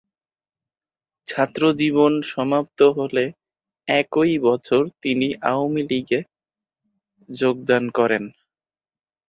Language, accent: Bengali, Native